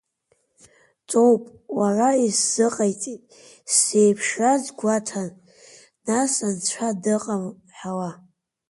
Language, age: Abkhazian, under 19